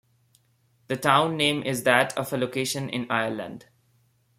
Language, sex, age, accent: English, male, 19-29, India and South Asia (India, Pakistan, Sri Lanka)